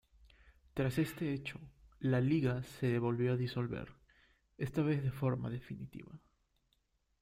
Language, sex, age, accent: Spanish, male, 19-29, Andino-Pacífico: Colombia, Perú, Ecuador, oeste de Bolivia y Venezuela andina